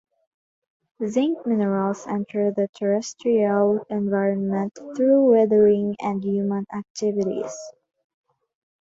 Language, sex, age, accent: English, female, under 19, Filipino